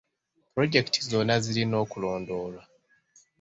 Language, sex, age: Ganda, male, 90+